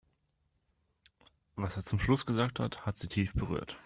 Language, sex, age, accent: German, male, 19-29, Deutschland Deutsch